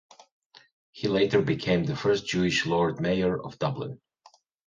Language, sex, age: English, male, 50-59